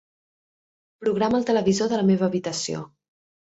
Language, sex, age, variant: Catalan, female, 19-29, Central